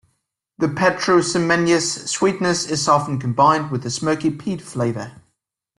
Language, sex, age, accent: English, male, 19-29, England English